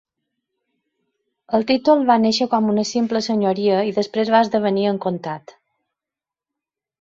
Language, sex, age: Catalan, female, 50-59